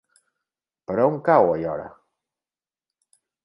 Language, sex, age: Catalan, male, 40-49